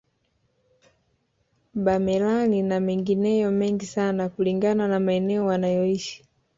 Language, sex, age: Swahili, male, 19-29